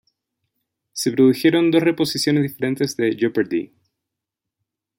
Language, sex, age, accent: Spanish, male, 19-29, Chileno: Chile, Cuyo